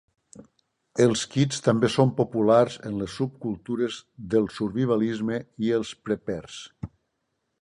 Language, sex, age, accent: Catalan, male, 60-69, valencià